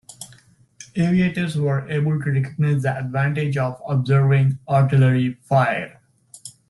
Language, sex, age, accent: English, male, 30-39, India and South Asia (India, Pakistan, Sri Lanka)